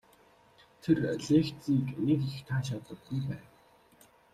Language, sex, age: Mongolian, male, 19-29